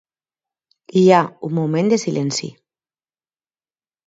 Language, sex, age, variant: Catalan, female, 30-39, Valencià septentrional